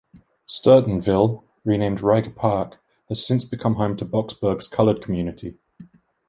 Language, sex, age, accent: English, male, 19-29, England English